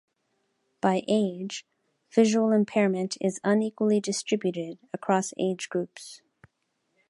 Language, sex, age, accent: English, female, 40-49, United States English